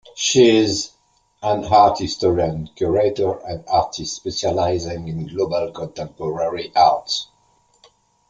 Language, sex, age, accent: English, male, 70-79, England English